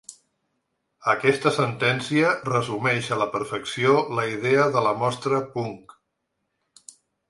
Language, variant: Catalan, Central